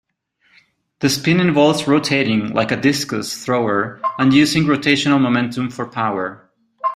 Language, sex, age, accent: English, male, 30-39, United States English